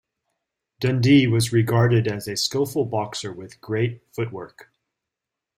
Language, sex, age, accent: English, male, 30-39, United States English